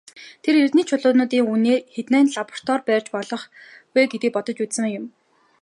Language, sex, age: Mongolian, female, 19-29